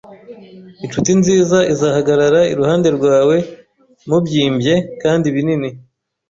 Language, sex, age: Kinyarwanda, male, 19-29